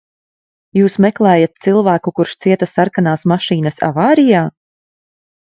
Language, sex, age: Latvian, female, 30-39